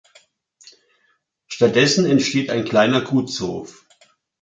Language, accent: German, Deutschland Deutsch